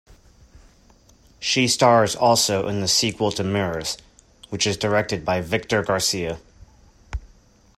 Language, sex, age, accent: English, male, 30-39, United States English